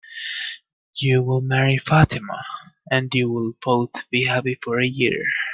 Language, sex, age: English, male, 19-29